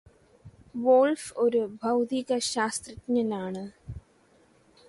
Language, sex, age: Malayalam, female, 19-29